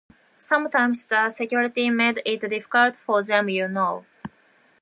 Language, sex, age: English, female, 19-29